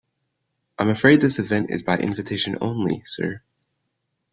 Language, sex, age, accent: English, male, 19-29, United States English